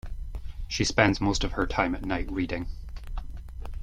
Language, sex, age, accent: English, male, 19-29, Scottish English